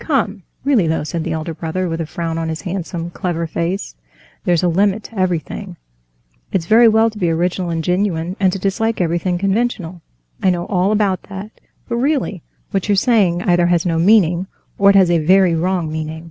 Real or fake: real